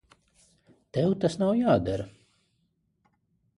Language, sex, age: Latvian, male, 40-49